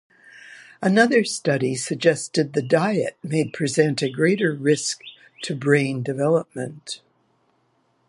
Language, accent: English, Canadian English